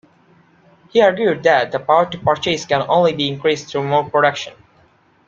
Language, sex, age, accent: English, male, 19-29, India and South Asia (India, Pakistan, Sri Lanka)